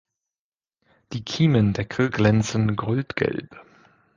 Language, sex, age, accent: German, male, 30-39, Deutschland Deutsch